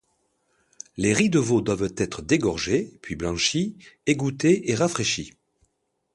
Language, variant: French, Français de métropole